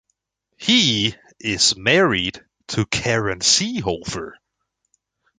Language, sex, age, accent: English, male, 19-29, England English